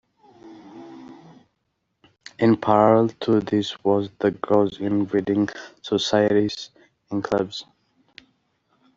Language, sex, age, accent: English, male, 30-39, Canadian English